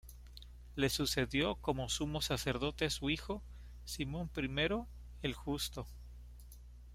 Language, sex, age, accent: Spanish, male, 30-39, México